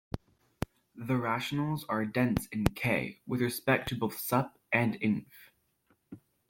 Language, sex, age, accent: English, male, under 19, Singaporean English